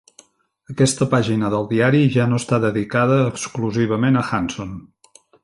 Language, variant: Catalan, Central